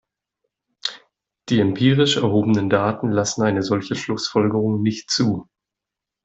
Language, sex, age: German, male, 19-29